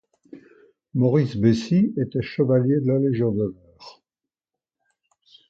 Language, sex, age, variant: French, male, 70-79, Français de métropole